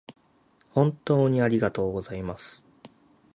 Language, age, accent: Japanese, 30-39, 標準